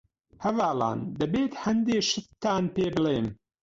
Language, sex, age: Central Kurdish, male, 40-49